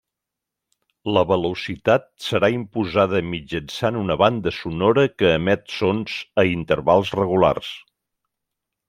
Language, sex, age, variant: Catalan, male, 60-69, Central